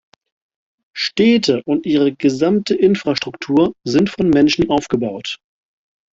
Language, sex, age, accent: German, male, 30-39, Deutschland Deutsch